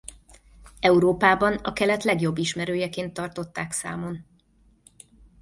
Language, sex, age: Hungarian, female, 40-49